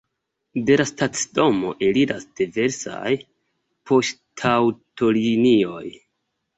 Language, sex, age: Esperanto, male, 19-29